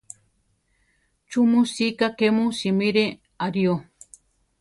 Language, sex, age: Central Tarahumara, female, 50-59